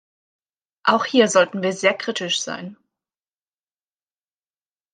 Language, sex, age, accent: German, female, 19-29, Deutschland Deutsch